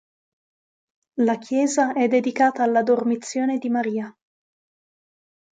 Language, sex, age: Italian, female, 19-29